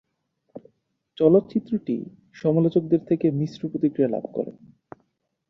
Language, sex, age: Bengali, male, 19-29